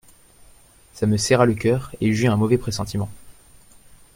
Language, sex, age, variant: French, male, 19-29, Français de métropole